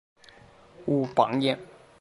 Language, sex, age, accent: Chinese, male, under 19, 出生地：浙江省